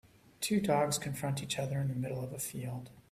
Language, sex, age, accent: English, male, 40-49, United States English